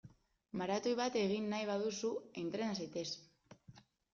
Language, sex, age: Basque, female, 19-29